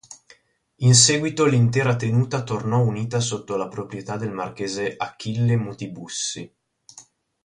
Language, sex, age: Italian, male, 30-39